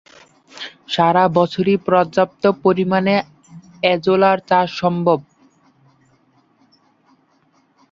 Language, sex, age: Bengali, male, 19-29